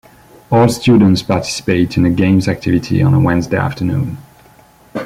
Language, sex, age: English, male, 30-39